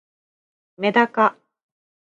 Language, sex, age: Japanese, female, 30-39